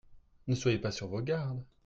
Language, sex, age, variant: French, male, 30-39, Français de métropole